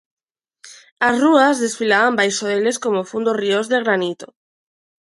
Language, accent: Galician, Neofalante